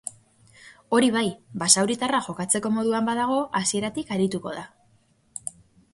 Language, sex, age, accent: Basque, female, 30-39, Mendebalekoa (Araba, Bizkaia, Gipuzkoako mendebaleko herri batzuk)